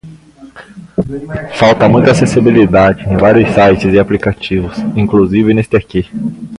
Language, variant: Portuguese, Portuguese (Brasil)